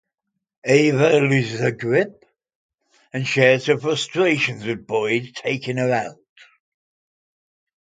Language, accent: English, England English